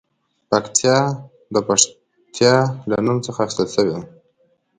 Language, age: Pashto, 19-29